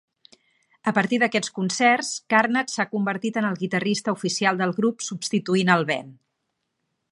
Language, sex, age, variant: Catalan, female, 40-49, Central